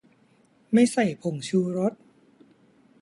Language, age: Thai, 30-39